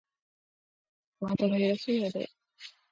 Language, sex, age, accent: Japanese, female, 19-29, 標準語